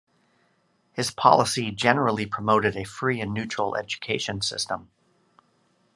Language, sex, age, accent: English, male, 50-59, United States English